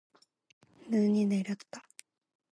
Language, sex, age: Korean, female, 19-29